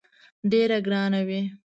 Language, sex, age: Pashto, female, 19-29